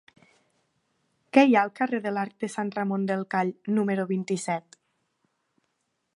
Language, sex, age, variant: Catalan, female, 19-29, Nord-Occidental